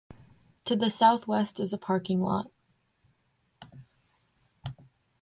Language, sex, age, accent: English, female, 19-29, United States English; Canadian English